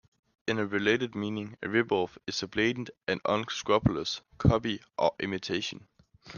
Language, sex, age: English, male, under 19